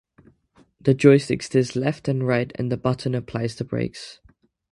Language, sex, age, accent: English, male, 19-29, England English